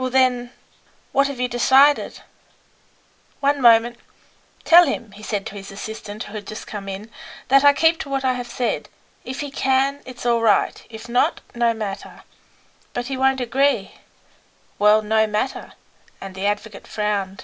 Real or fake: real